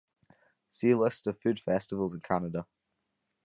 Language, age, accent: English, under 19, Scottish English